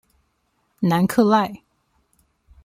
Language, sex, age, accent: Chinese, female, 19-29, 出生地：江西省